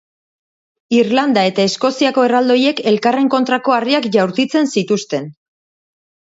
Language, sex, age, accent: Basque, female, 40-49, Mendebalekoa (Araba, Bizkaia, Gipuzkoako mendebaleko herri batzuk)